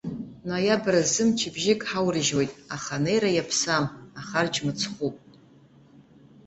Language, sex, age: Abkhazian, female, 50-59